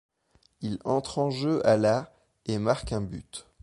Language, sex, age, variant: French, male, 30-39, Français de métropole